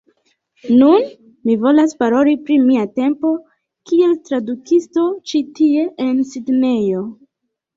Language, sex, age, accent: Esperanto, female, 19-29, Internacia